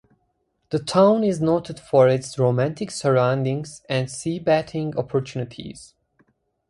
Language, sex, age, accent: English, male, 19-29, United States English